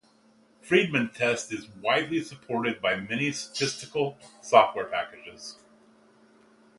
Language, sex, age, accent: English, male, 50-59, United States English